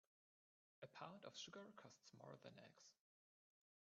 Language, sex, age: English, male, 19-29